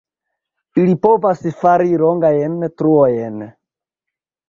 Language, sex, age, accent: Esperanto, male, 30-39, Internacia